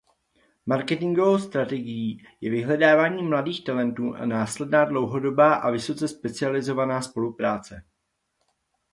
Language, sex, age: Czech, male, 40-49